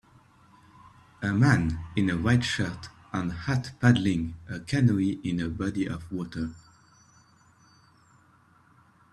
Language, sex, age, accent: English, male, 19-29, England English